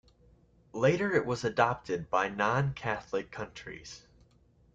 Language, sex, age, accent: English, male, 19-29, United States English